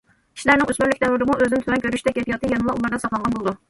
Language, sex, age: Uyghur, female, 30-39